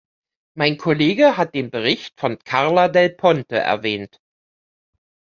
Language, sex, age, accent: German, female, 50-59, Deutschland Deutsch